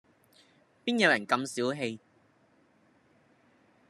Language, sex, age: Cantonese, female, 19-29